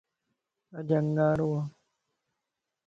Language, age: Lasi, 19-29